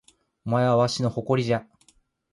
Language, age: Japanese, 19-29